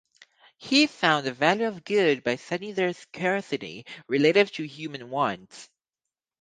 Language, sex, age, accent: English, female, 19-29, United States English